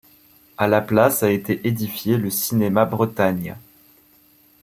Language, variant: French, Français de métropole